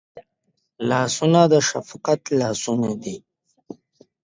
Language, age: Pashto, 19-29